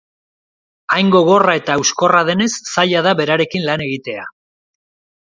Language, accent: Basque, Erdialdekoa edo Nafarra (Gipuzkoa, Nafarroa)